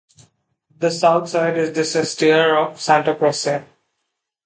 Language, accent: English, India and South Asia (India, Pakistan, Sri Lanka)